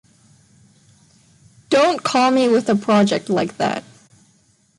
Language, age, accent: English, 19-29, United States English